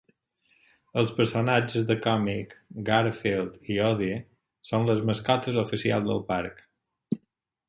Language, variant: Catalan, Balear